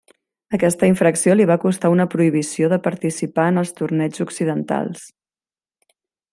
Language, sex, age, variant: Catalan, female, 40-49, Central